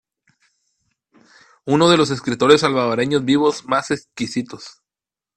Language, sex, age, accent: Spanish, male, 30-39, México